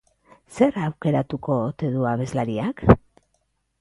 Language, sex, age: Basque, female, 40-49